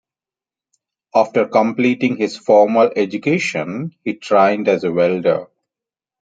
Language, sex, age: English, male, 30-39